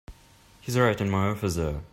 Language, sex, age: English, male, under 19